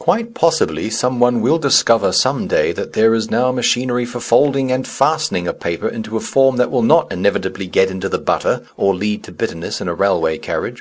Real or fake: real